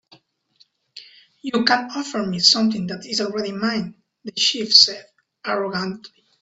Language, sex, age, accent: English, male, 19-29, United States English